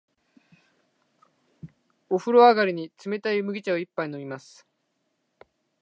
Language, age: Japanese, 19-29